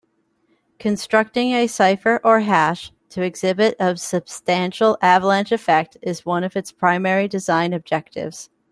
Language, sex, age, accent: English, female, 19-29, United States English